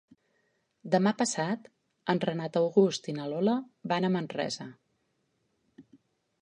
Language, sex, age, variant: Catalan, female, 40-49, Central